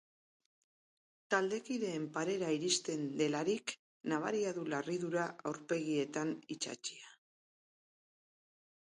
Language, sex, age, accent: Basque, female, 50-59, Erdialdekoa edo Nafarra (Gipuzkoa, Nafarroa)